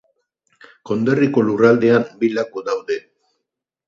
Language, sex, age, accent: Basque, male, 70-79, Mendebalekoa (Araba, Bizkaia, Gipuzkoako mendebaleko herri batzuk)